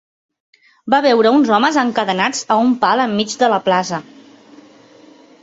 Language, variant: Catalan, Central